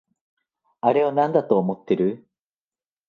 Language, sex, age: Japanese, male, 19-29